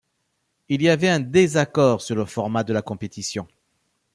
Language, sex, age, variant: French, male, 40-49, Français de métropole